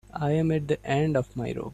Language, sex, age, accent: English, male, 19-29, India and South Asia (India, Pakistan, Sri Lanka)